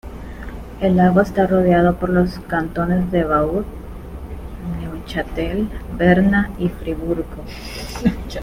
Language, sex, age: Spanish, female, 19-29